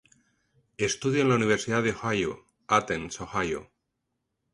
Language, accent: Spanish, España: Centro-Sur peninsular (Madrid, Toledo, Castilla-La Mancha)